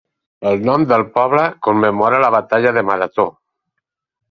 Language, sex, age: Catalan, male, 60-69